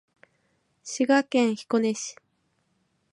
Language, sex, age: Japanese, female, 19-29